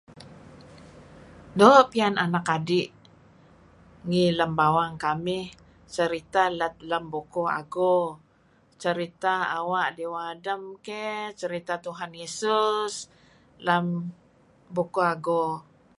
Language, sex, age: Kelabit, female, 60-69